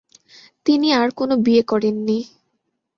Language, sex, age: Bengali, female, 19-29